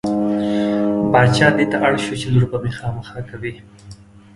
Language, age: Pashto, 30-39